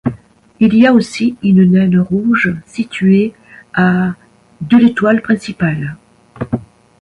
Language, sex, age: French, female, 60-69